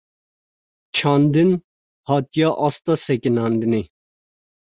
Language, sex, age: Kurdish, male, 19-29